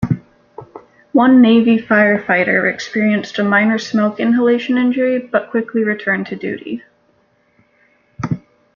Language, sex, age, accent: English, female, 19-29, United States English